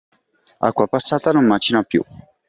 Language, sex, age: Italian, male, 19-29